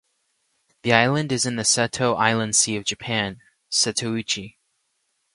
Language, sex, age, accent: English, male, 19-29, United States English